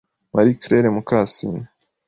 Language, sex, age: Kinyarwanda, male, 30-39